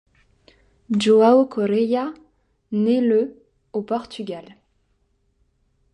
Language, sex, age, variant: French, female, 19-29, Français de métropole